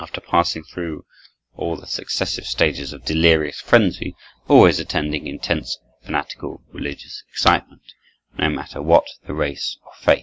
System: none